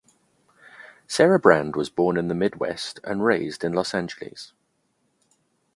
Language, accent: English, England English